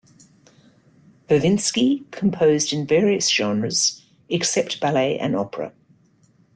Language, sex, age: English, female, 50-59